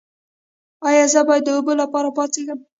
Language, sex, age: Pashto, female, 19-29